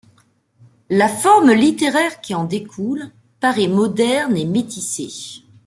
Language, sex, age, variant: French, female, 40-49, Français de métropole